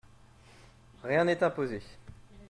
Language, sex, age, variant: French, male, 19-29, Français de métropole